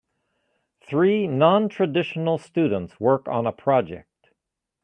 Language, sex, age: English, male, 50-59